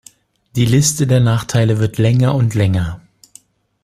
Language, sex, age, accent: German, male, 40-49, Deutschland Deutsch